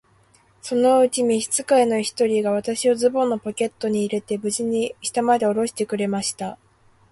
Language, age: Japanese, 19-29